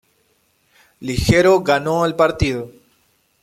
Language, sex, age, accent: Spanish, female, 19-29, Rioplatense: Argentina, Uruguay, este de Bolivia, Paraguay